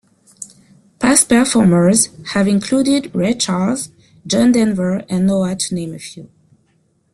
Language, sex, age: English, female, 30-39